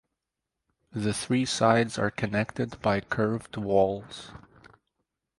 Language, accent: English, United States English